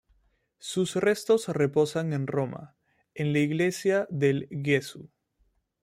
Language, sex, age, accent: Spanish, male, 30-39, Andino-Pacífico: Colombia, Perú, Ecuador, oeste de Bolivia y Venezuela andina